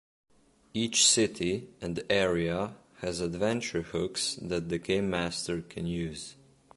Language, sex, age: English, male, under 19